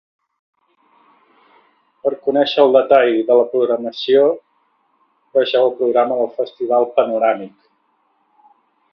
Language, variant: Catalan, Central